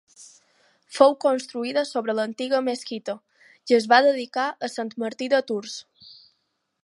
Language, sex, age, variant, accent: Catalan, female, 19-29, Balear, balear